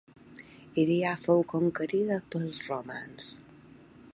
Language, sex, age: Catalan, female, 40-49